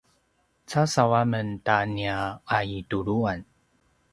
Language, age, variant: Paiwan, 30-39, pinayuanan a kinaikacedasan (東排灣語)